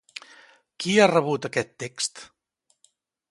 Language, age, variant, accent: Catalan, 50-59, Central, central